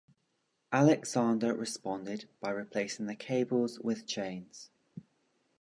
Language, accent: English, England English